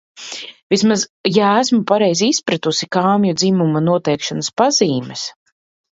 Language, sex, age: Latvian, female, 40-49